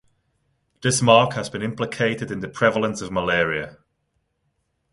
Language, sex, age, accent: English, male, 30-39, England English